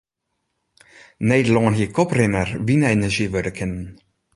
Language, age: Western Frisian, 40-49